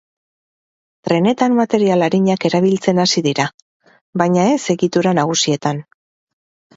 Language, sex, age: Basque, female, 30-39